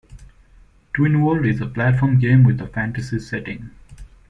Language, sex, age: English, male, 19-29